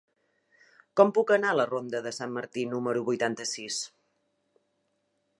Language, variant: Catalan, Central